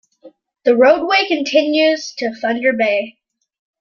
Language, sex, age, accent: English, female, under 19, Canadian English